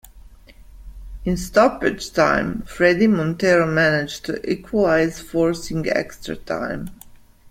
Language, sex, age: English, female, 50-59